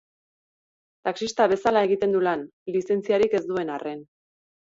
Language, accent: Basque, Erdialdekoa edo Nafarra (Gipuzkoa, Nafarroa)